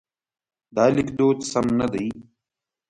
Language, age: Pashto, 19-29